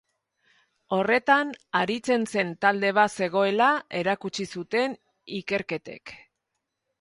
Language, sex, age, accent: Basque, female, 50-59, Erdialdekoa edo Nafarra (Gipuzkoa, Nafarroa)